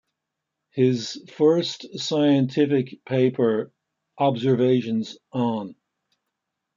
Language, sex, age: English, male, 60-69